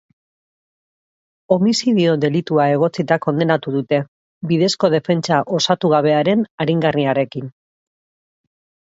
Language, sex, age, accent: Basque, female, 40-49, Mendebalekoa (Araba, Bizkaia, Gipuzkoako mendebaleko herri batzuk)